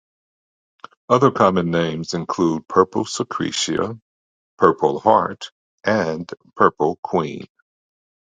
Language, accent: English, United States English